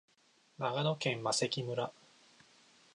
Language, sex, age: Japanese, male, 19-29